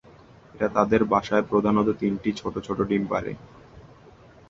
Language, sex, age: Bengali, male, 19-29